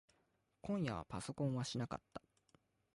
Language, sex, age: Japanese, male, 19-29